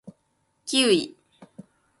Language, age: Japanese, 19-29